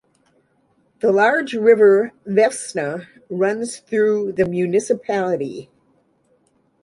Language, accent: English, United States English